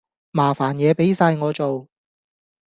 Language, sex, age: Cantonese, male, 19-29